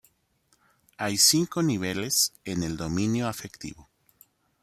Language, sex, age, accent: Spanish, male, 50-59, México